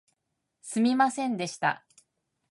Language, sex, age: Japanese, female, 40-49